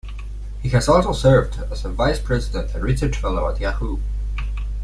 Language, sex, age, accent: English, male, under 19, United States English